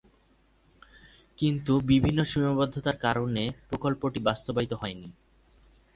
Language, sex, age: Bengali, male, 19-29